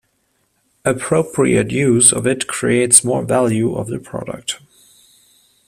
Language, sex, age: English, male, 30-39